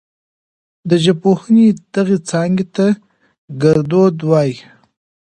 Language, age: Pashto, 30-39